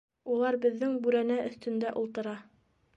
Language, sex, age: Bashkir, female, 30-39